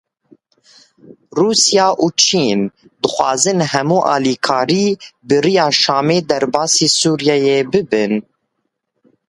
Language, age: Kurdish, 19-29